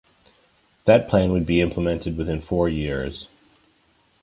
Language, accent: English, United States English